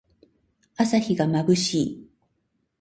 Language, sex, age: Japanese, female, 60-69